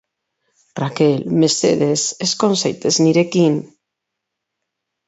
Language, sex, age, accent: Basque, female, 40-49, Mendebalekoa (Araba, Bizkaia, Gipuzkoako mendebaleko herri batzuk)